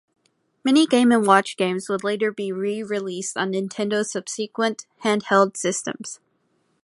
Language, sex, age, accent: English, female, under 19, United States English